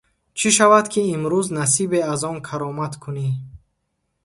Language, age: Tajik, 19-29